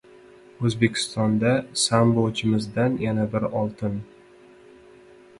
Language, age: Uzbek, 19-29